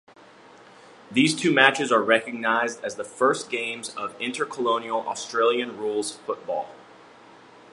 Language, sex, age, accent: English, male, 19-29, United States English